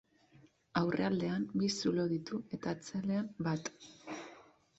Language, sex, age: Basque, female, 30-39